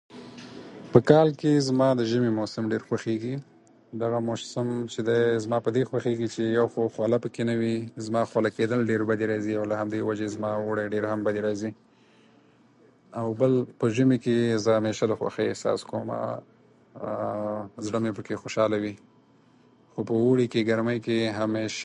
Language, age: Pashto, 19-29